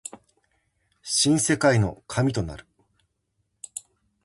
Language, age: Japanese, 50-59